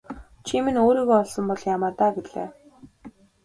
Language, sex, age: Mongolian, female, 19-29